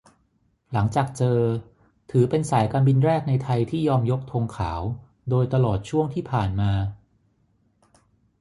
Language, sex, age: Thai, male, 40-49